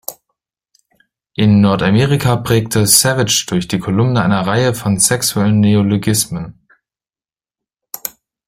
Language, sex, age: German, male, 19-29